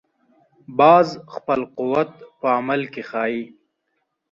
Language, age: Pashto, 19-29